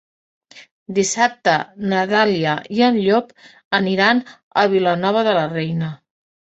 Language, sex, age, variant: Catalan, female, 40-49, Central